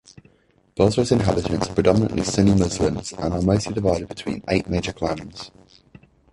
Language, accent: English, England English